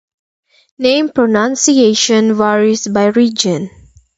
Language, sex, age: English, female, under 19